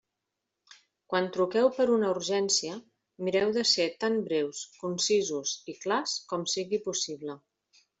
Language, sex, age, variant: Catalan, female, 50-59, Central